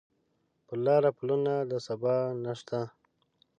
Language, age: Pashto, 30-39